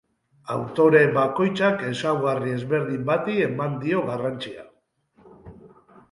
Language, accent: Basque, Mendebalekoa (Araba, Bizkaia, Gipuzkoako mendebaleko herri batzuk)